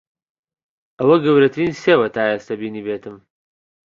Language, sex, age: Central Kurdish, male, 30-39